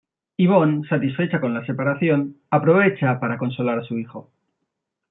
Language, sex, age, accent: Spanish, male, 40-49, España: Norte peninsular (Asturias, Castilla y León, Cantabria, País Vasco, Navarra, Aragón, La Rioja, Guadalajara, Cuenca)